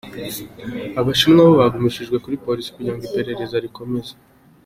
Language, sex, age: Kinyarwanda, male, 19-29